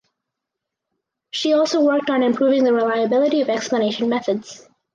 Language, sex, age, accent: English, female, under 19, United States English